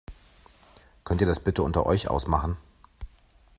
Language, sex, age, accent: German, male, 40-49, Deutschland Deutsch